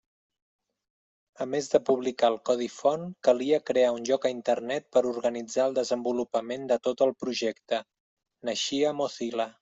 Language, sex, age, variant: Catalan, male, 30-39, Central